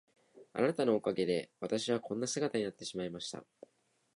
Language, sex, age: Japanese, male, 19-29